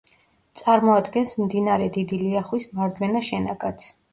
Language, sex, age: Georgian, female, 30-39